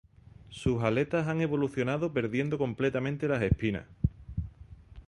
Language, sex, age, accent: Spanish, male, 40-49, España: Sur peninsular (Andalucia, Extremadura, Murcia)